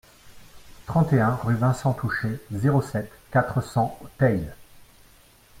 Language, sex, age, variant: French, male, 40-49, Français de métropole